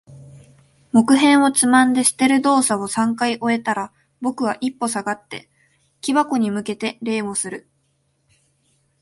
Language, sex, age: Japanese, female, 19-29